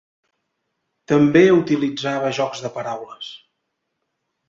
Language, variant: Catalan, Central